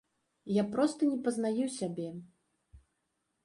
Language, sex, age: Belarusian, female, 40-49